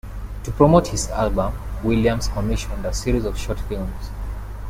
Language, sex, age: English, male, 19-29